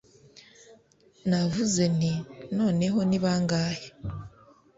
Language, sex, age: Kinyarwanda, female, 19-29